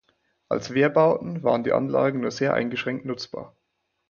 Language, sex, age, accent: German, male, 19-29, Deutschland Deutsch; Österreichisches Deutsch